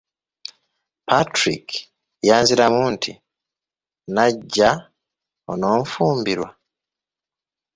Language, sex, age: Ganda, male, 19-29